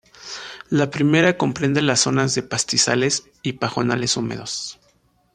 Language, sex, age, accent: Spanish, male, 19-29, México